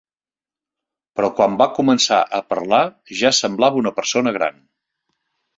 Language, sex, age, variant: Catalan, male, 60-69, Central